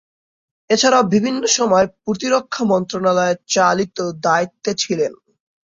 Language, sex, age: Bengali, male, under 19